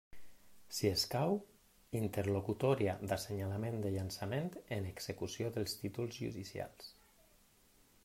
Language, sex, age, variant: Catalan, male, 30-39, Central